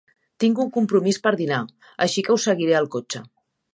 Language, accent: Catalan, central; nord-occidental